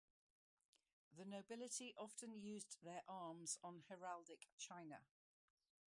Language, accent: English, England English